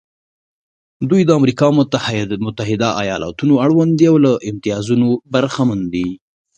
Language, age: Pashto, 19-29